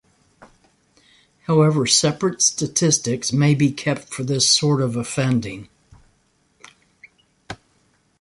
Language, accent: English, United States English